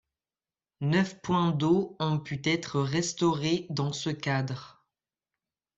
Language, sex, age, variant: French, male, under 19, Français de métropole